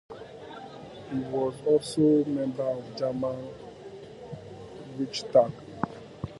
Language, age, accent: English, 30-39, England English